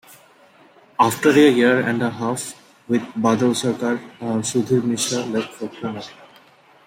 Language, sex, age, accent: English, male, 19-29, India and South Asia (India, Pakistan, Sri Lanka)